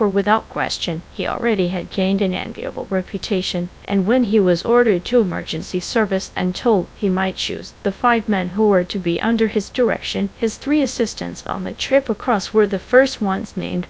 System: TTS, GradTTS